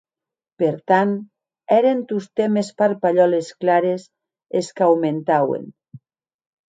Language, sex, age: Occitan, female, 50-59